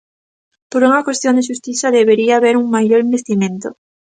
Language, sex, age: Galician, female, 19-29